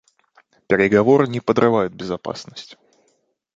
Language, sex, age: Russian, male, 19-29